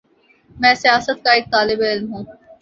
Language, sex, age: Urdu, female, 19-29